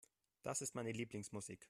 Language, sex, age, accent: German, male, 19-29, Deutschland Deutsch